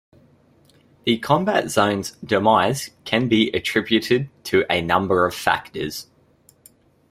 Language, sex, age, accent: English, male, 19-29, Australian English